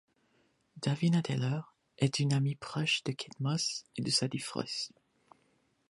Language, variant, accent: French, Français d'Amérique du Nord, Français du Canada